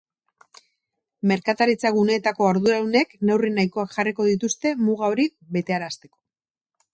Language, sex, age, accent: Basque, female, 40-49, Mendebalekoa (Araba, Bizkaia, Gipuzkoako mendebaleko herri batzuk)